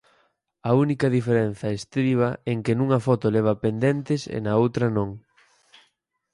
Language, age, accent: Galician, under 19, Normativo (estándar)